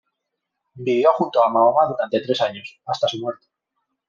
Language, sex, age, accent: Spanish, male, 19-29, España: Centro-Sur peninsular (Madrid, Toledo, Castilla-La Mancha)